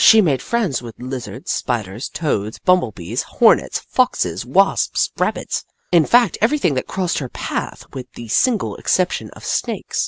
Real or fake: real